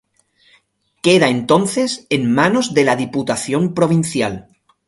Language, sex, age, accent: Spanish, male, 50-59, España: Sur peninsular (Andalucia, Extremadura, Murcia)